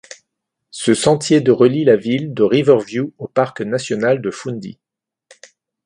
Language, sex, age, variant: French, male, 40-49, Français de métropole